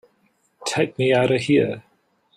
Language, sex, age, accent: English, male, 40-49, England English